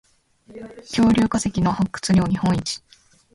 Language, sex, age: Japanese, female, 19-29